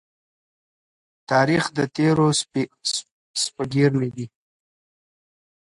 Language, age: Pashto, 30-39